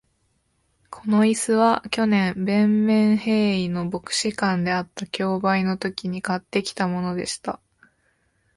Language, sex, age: Japanese, female, 19-29